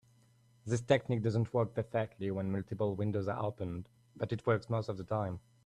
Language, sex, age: English, male, 19-29